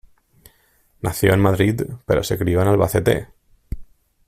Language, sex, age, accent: Spanish, male, 30-39, España: Centro-Sur peninsular (Madrid, Toledo, Castilla-La Mancha)